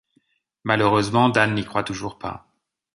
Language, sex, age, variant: French, male, 50-59, Français de métropole